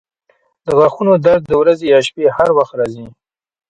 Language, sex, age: Pashto, male, 30-39